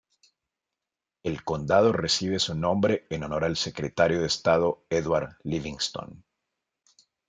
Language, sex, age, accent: Spanish, male, 40-49, Andino-Pacífico: Colombia, Perú, Ecuador, oeste de Bolivia y Venezuela andina